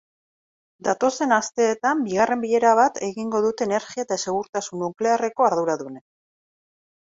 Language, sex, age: Basque, female, 40-49